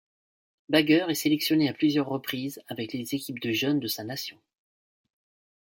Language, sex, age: French, male, 19-29